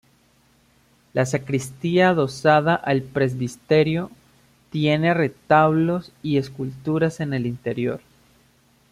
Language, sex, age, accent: Spanish, male, 19-29, Andino-Pacífico: Colombia, Perú, Ecuador, oeste de Bolivia y Venezuela andina